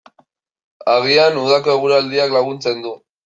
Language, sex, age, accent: Basque, male, 19-29, Mendebalekoa (Araba, Bizkaia, Gipuzkoako mendebaleko herri batzuk)